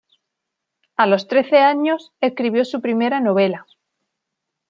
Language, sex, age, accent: Spanish, female, 30-39, España: Sur peninsular (Andalucia, Extremadura, Murcia)